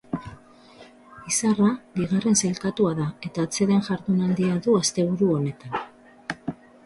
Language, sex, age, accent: Basque, female, 40-49, Mendebalekoa (Araba, Bizkaia, Gipuzkoako mendebaleko herri batzuk); Batua